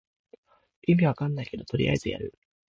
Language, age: Japanese, 19-29